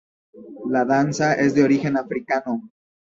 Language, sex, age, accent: Spanish, male, 19-29, México